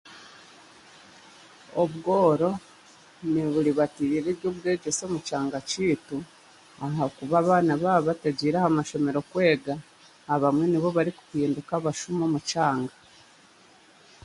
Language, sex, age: Chiga, female, 30-39